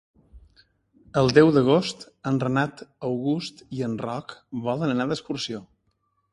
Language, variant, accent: Catalan, Balear, balear